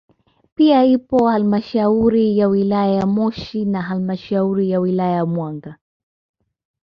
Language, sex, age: Swahili, female, 19-29